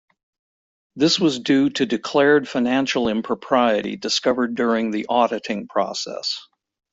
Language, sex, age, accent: English, male, 60-69, United States English